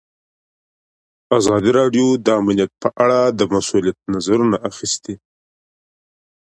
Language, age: Pashto, 19-29